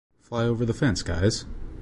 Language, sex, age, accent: English, male, 30-39, United States English